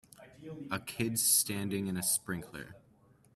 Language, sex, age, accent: English, male, 19-29, Canadian English